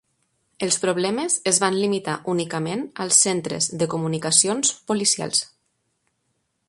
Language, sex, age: Catalan, female, 30-39